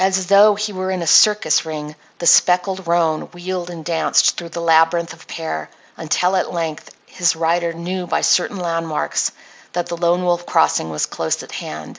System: none